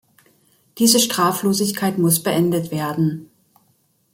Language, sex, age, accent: German, female, 60-69, Deutschland Deutsch